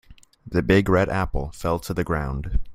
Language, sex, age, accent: English, male, 19-29, United States English